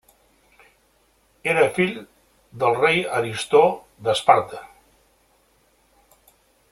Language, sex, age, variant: Catalan, male, 60-69, Central